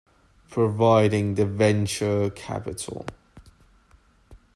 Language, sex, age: English, male, 19-29